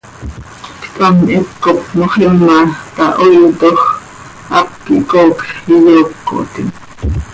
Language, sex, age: Seri, female, 40-49